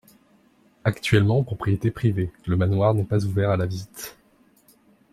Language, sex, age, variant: French, male, 30-39, Français de métropole